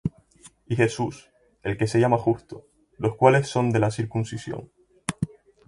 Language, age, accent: Spanish, 19-29, España: Islas Canarias